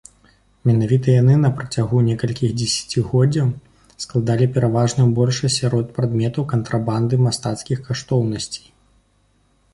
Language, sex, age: Belarusian, male, 19-29